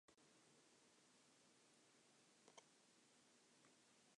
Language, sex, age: English, male, under 19